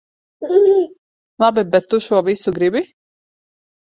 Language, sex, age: Latvian, female, 30-39